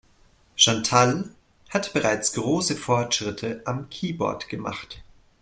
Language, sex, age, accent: German, male, 30-39, Deutschland Deutsch